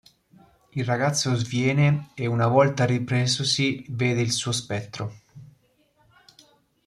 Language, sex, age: Italian, male, 19-29